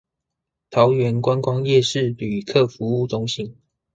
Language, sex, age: Chinese, male, 19-29